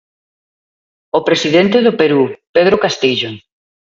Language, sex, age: Galician, female, 40-49